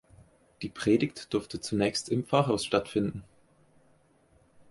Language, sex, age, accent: German, male, 30-39, Deutschland Deutsch